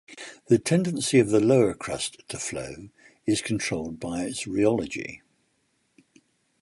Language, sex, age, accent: English, male, 70-79, England English